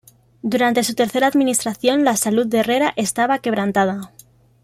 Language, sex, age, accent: Spanish, female, 19-29, España: Centro-Sur peninsular (Madrid, Toledo, Castilla-La Mancha)